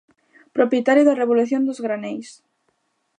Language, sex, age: Galician, female, 19-29